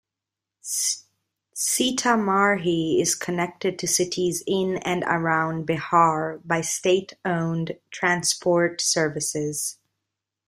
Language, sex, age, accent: English, female, 30-39, United States English